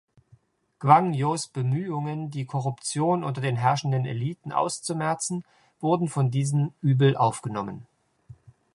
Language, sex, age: German, male, 40-49